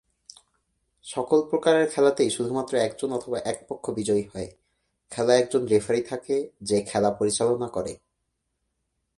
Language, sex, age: Bengali, male, 19-29